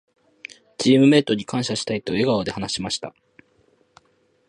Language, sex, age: Japanese, male, 30-39